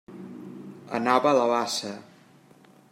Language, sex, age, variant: Catalan, male, 40-49, Central